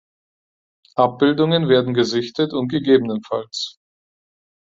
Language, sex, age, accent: German, male, 30-39, Deutschland Deutsch